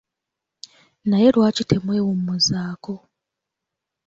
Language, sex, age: Ganda, female, 19-29